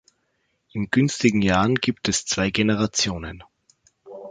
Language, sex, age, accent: German, male, 30-39, Österreichisches Deutsch